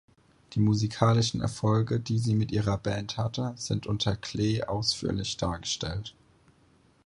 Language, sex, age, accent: German, male, 19-29, Deutschland Deutsch